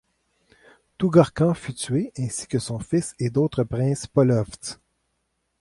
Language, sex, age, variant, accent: French, male, 40-49, Français d'Amérique du Nord, Français du Canada